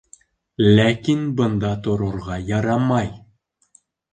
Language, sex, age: Bashkir, male, 19-29